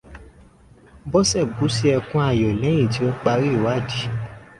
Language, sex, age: Yoruba, male, 19-29